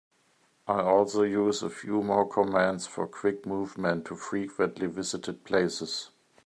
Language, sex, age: English, male, 50-59